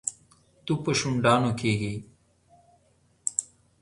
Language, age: Pashto, 30-39